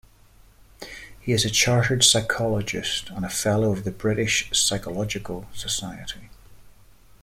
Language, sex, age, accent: English, male, 40-49, Irish English